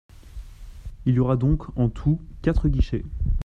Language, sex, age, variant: French, male, 19-29, Français de métropole